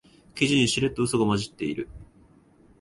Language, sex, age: Japanese, male, 19-29